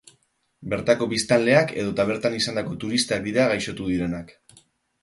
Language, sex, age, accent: Basque, male, 30-39, Mendebalekoa (Araba, Bizkaia, Gipuzkoako mendebaleko herri batzuk)